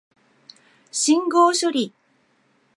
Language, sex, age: Japanese, female, 50-59